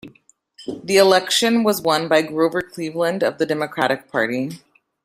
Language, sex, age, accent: English, female, 19-29, United States English